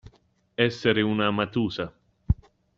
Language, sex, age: Italian, male, 50-59